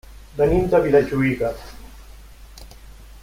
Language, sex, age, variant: Catalan, male, 60-69, Central